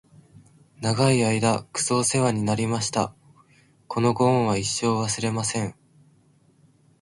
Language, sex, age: Japanese, male, 19-29